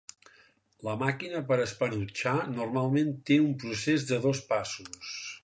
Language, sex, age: Catalan, male, 60-69